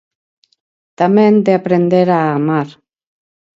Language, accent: Galician, Central (gheada); Normativo (estándar)